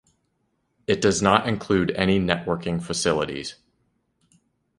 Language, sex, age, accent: English, male, 19-29, United States English